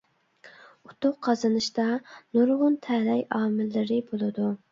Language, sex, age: Uyghur, female, 19-29